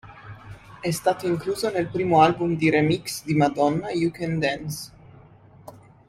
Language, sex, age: Italian, female, 19-29